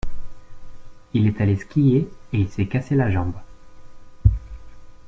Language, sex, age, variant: French, male, 30-39, Français de métropole